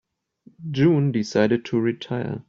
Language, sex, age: English, male, 30-39